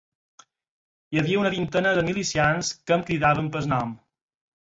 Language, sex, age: Catalan, male, 40-49